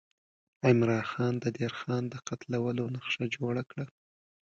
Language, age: Pashto, 19-29